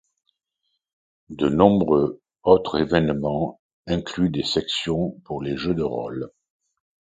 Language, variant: French, Français de métropole